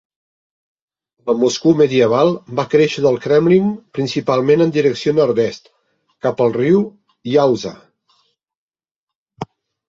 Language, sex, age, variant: Catalan, male, 60-69, Central